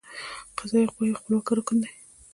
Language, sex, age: Pashto, female, 19-29